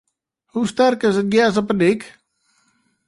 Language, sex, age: Western Frisian, male, 40-49